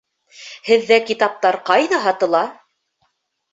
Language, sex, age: Bashkir, female, 30-39